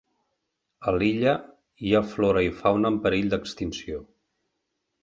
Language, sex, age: Catalan, male, 60-69